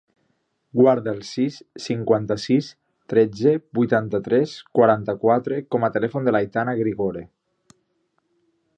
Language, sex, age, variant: Catalan, male, 19-29, Nord-Occidental